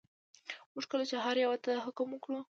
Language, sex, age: Pashto, female, under 19